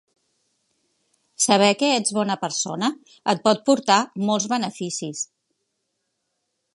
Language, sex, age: Catalan, female, 50-59